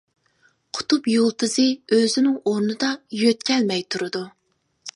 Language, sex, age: Uyghur, female, 30-39